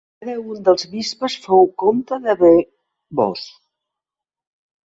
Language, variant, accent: Catalan, Central, central